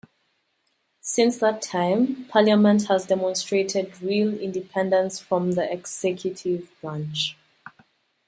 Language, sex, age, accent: English, female, 19-29, England English